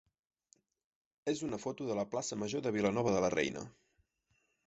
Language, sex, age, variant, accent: Catalan, male, 19-29, Central, gironí; Garrotxi